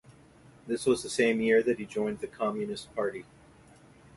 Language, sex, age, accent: English, male, 40-49, United States English